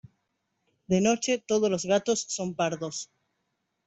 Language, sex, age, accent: Spanish, female, 40-49, Rioplatense: Argentina, Uruguay, este de Bolivia, Paraguay